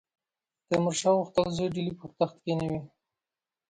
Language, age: Pashto, 19-29